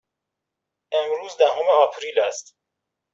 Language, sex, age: Persian, male, 30-39